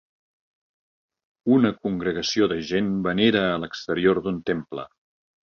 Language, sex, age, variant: Catalan, male, 40-49, Nord-Occidental